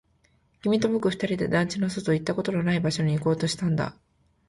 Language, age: Japanese, 19-29